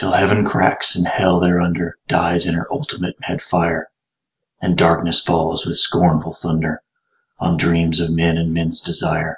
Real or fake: real